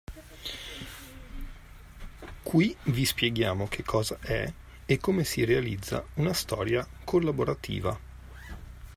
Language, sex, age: Italian, male, 30-39